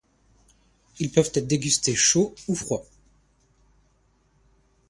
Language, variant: French, Français de métropole